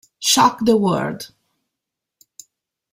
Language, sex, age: Italian, female, 30-39